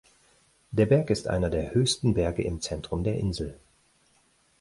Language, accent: German, Deutschland Deutsch